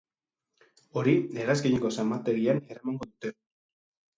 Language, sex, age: Basque, male, 30-39